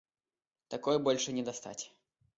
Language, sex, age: Russian, male, 19-29